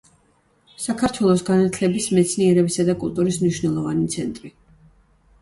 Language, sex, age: Georgian, female, 40-49